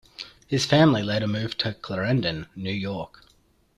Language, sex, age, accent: English, male, 19-29, Australian English